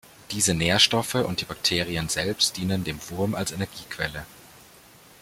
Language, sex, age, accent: German, male, 19-29, Deutschland Deutsch